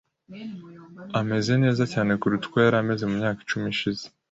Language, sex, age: Kinyarwanda, male, 40-49